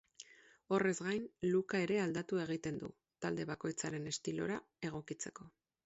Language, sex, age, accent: Basque, female, 19-29, Erdialdekoa edo Nafarra (Gipuzkoa, Nafarroa)